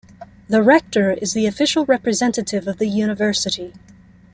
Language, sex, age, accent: English, female, 19-29, United States English